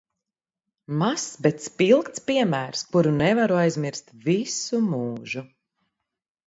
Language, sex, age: Latvian, female, 40-49